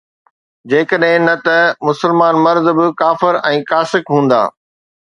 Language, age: Sindhi, 40-49